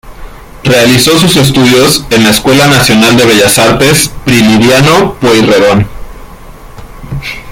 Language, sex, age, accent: Spanish, male, 30-39, México